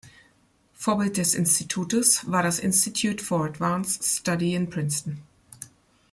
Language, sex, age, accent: German, female, 40-49, Deutschland Deutsch